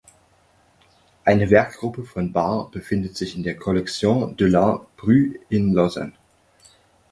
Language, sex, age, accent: German, male, 30-39, Deutschland Deutsch